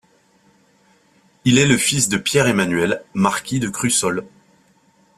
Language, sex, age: French, male, 30-39